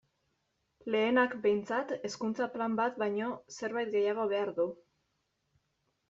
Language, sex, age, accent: Basque, female, 19-29, Mendebalekoa (Araba, Bizkaia, Gipuzkoako mendebaleko herri batzuk)